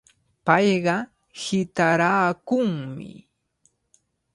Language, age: Cajatambo North Lima Quechua, 19-29